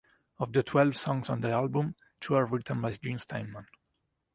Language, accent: English, United States English